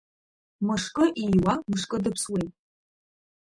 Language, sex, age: Abkhazian, female, under 19